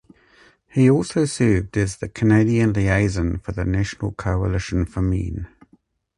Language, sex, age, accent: English, male, 60-69, New Zealand English